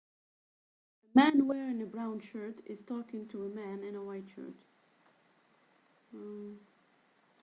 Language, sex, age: English, female, 19-29